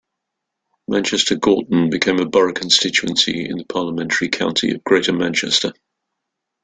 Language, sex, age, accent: English, male, 50-59, England English